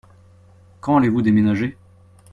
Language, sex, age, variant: French, male, 30-39, Français de métropole